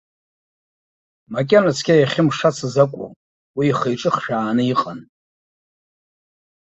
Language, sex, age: Abkhazian, male, 50-59